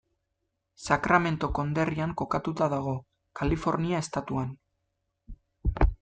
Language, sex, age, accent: Basque, male, 19-29, Mendebalekoa (Araba, Bizkaia, Gipuzkoako mendebaleko herri batzuk)